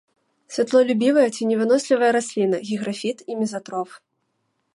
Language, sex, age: Belarusian, female, 19-29